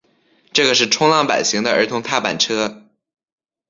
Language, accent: Chinese, 出生地：辽宁省